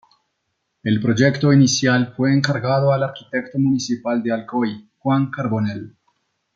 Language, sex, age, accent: Spanish, male, 19-29, Andino-Pacífico: Colombia, Perú, Ecuador, oeste de Bolivia y Venezuela andina